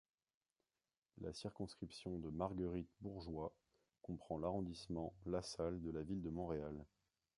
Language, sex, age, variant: French, male, 19-29, Français de métropole